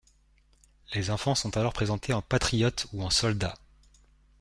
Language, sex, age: French, male, 30-39